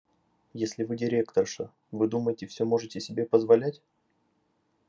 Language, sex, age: Russian, male, 19-29